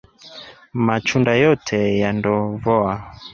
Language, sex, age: Swahili, male, 30-39